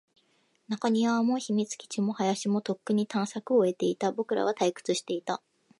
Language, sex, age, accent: Japanese, female, 19-29, 標準語